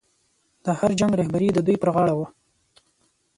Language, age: Pashto, 19-29